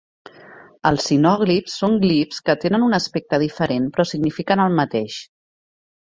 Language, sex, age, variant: Catalan, female, 40-49, Central